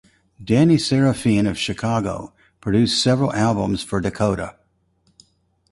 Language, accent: English, United States English